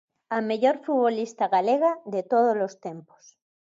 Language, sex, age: Galician, female, 50-59